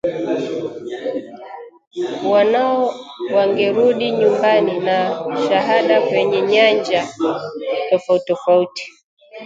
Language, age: Swahili, 19-29